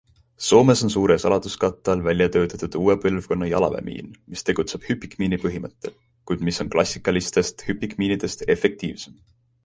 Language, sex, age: Estonian, male, 19-29